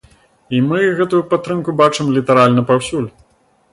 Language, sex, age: Belarusian, male, 30-39